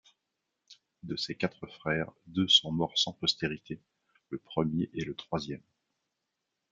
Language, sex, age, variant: French, male, 40-49, Français de métropole